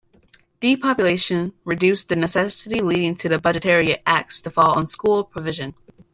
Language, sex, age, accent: English, female, under 19, United States English